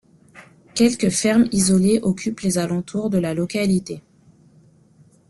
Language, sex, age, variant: French, female, 30-39, Français de métropole